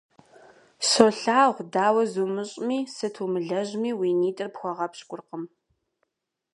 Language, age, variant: Kabardian, 19-29, Адыгэбзэ (Къэбэрдей, Кирил, псоми зэдай)